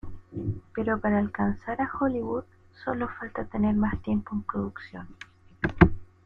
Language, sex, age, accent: Spanish, female, 30-39, Chileno: Chile, Cuyo